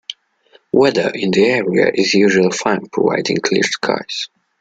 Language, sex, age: English, male, under 19